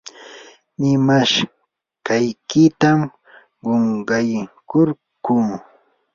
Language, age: Yanahuanca Pasco Quechua, 19-29